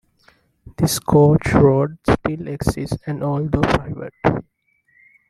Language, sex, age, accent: English, male, 19-29, India and South Asia (India, Pakistan, Sri Lanka)